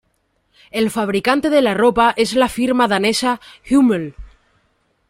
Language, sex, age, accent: Spanish, female, 19-29, España: Centro-Sur peninsular (Madrid, Toledo, Castilla-La Mancha)